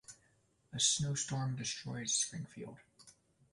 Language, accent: English, United States English